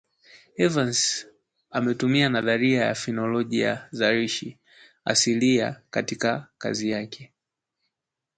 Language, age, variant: Swahili, 19-29, Kiswahili cha Bara ya Tanzania